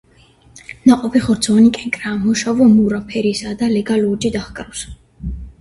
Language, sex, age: Georgian, female, 19-29